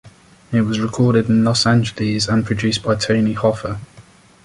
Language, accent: English, England English